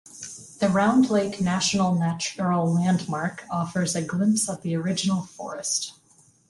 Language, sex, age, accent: English, female, 30-39, Canadian English